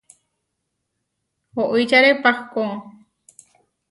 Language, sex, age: Huarijio, female, 19-29